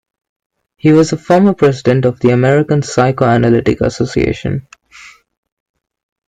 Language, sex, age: English, male, 19-29